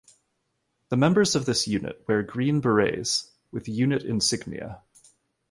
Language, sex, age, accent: English, male, 30-39, Canadian English